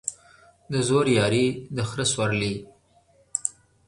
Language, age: Pashto, 30-39